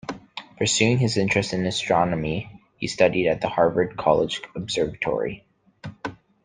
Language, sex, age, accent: English, male, 30-39, Canadian English